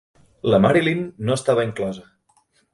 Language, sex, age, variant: Catalan, male, 30-39, Central